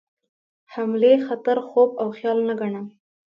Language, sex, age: Pashto, female, 19-29